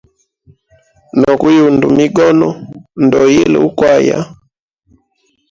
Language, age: Hemba, 30-39